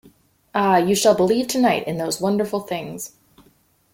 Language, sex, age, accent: English, female, 30-39, United States English